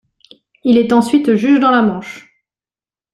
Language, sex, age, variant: French, female, 30-39, Français de métropole